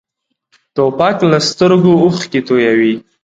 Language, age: Pashto, 19-29